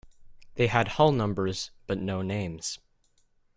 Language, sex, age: English, male, under 19